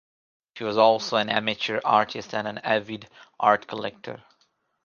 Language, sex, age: English, male, 19-29